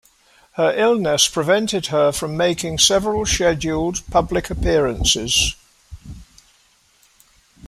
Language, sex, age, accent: English, male, 70-79, England English